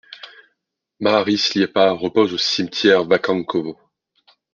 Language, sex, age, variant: French, male, 19-29, Français de métropole